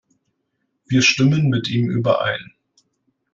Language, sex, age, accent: German, male, 19-29, Deutschland Deutsch